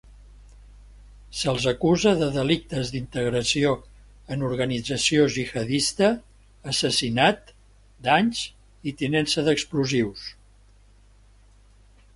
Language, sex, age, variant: Catalan, male, 70-79, Central